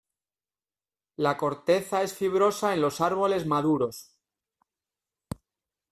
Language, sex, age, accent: Spanish, male, 40-49, España: Norte peninsular (Asturias, Castilla y León, Cantabria, País Vasco, Navarra, Aragón, La Rioja, Guadalajara, Cuenca)